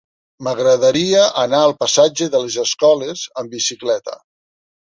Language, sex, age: Catalan, male, 50-59